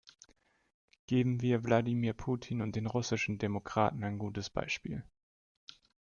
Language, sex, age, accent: German, male, 19-29, Deutschland Deutsch